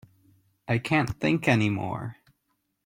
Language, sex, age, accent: English, male, under 19, United States English